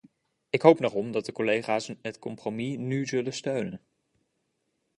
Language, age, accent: Dutch, 19-29, Nederlands Nederlands